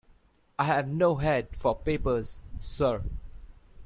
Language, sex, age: English, male, 19-29